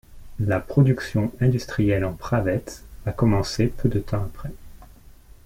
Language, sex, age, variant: French, male, 30-39, Français de métropole